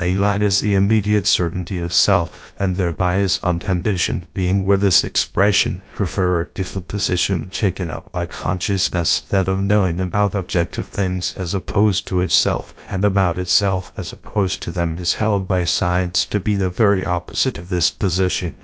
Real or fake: fake